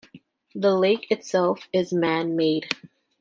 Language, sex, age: English, female, 19-29